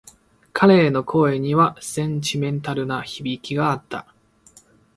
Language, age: Japanese, 30-39